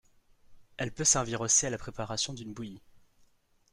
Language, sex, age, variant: French, male, 19-29, Français de métropole